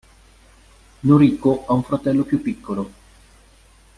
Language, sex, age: Italian, male, 40-49